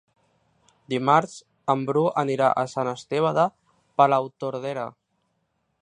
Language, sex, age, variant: Catalan, male, 19-29, Central